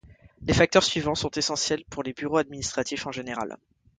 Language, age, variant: French, 30-39, Français de métropole